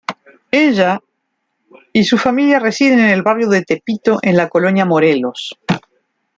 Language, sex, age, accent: Spanish, female, 50-59, Rioplatense: Argentina, Uruguay, este de Bolivia, Paraguay